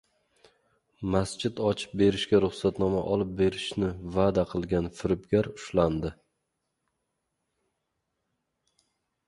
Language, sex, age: Uzbek, male, 40-49